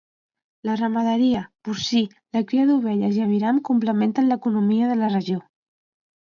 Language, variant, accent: Catalan, Central, central